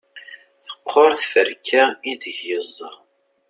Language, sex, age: Kabyle, male, 30-39